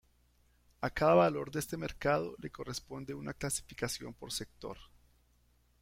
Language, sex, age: Spanish, male, 50-59